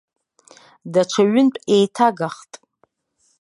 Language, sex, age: Abkhazian, female, 40-49